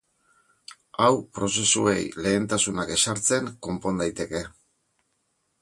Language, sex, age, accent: Basque, male, 50-59, Mendebalekoa (Araba, Bizkaia, Gipuzkoako mendebaleko herri batzuk)